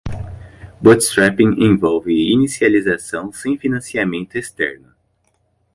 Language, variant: Portuguese, Portuguese (Brasil)